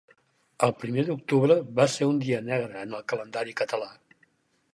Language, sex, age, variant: Catalan, male, 60-69, Central